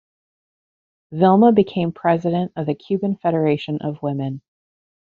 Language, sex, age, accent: English, female, 40-49, United States English